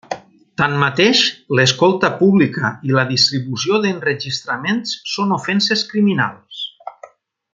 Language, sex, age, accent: Catalan, male, 40-49, valencià